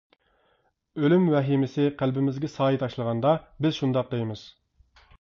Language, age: Uyghur, 30-39